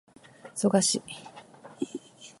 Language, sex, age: Japanese, female, 40-49